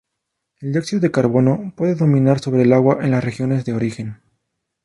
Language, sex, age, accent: Spanish, male, 19-29, México